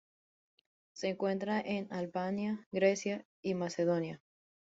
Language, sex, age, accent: Spanish, female, 19-29, Andino-Pacífico: Colombia, Perú, Ecuador, oeste de Bolivia y Venezuela andina